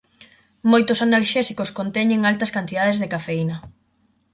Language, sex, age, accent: Galician, male, 19-29, Atlántico (seseo e gheada)